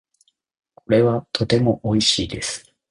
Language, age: Japanese, 30-39